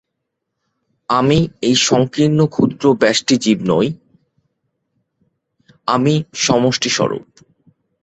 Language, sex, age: Bengali, male, 19-29